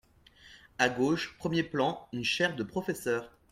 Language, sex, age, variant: French, male, 19-29, Français de métropole